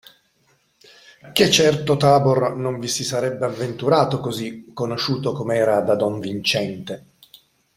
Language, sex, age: Italian, male, 40-49